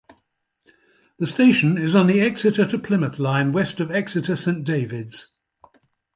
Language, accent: English, England English